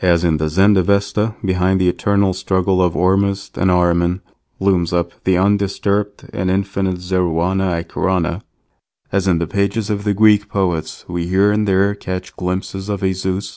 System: none